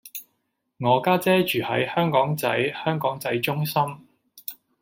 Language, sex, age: Cantonese, male, 30-39